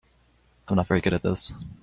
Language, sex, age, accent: English, male, 19-29, United States English